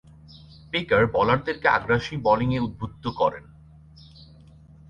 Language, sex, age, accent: Bengali, male, 19-29, Bangladeshi